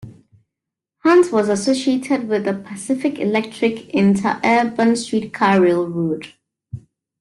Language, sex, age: English, female, 30-39